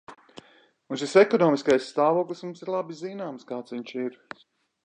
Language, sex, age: Latvian, male, 40-49